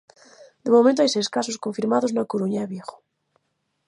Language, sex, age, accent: Galician, female, 30-39, Central (gheada); Normativo (estándar)